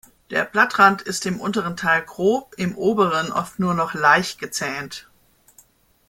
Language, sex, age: German, male, 50-59